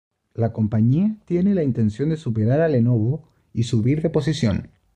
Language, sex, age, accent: Spanish, male, 19-29, Chileno: Chile, Cuyo